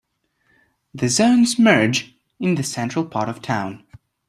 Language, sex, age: English, male, 19-29